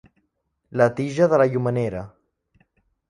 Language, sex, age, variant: Catalan, male, under 19, Central